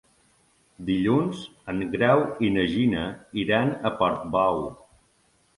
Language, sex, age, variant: Catalan, male, 30-39, Balear